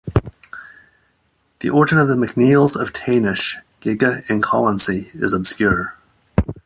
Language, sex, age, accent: English, male, 40-49, United States English